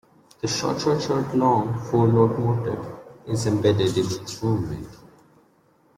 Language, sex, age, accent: English, male, 19-29, India and South Asia (India, Pakistan, Sri Lanka)